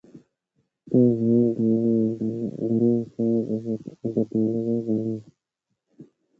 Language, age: Indus Kohistani, 19-29